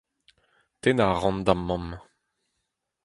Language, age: Breton, 30-39